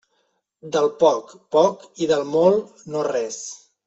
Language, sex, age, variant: Catalan, male, 30-39, Central